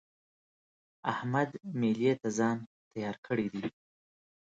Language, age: Pashto, 30-39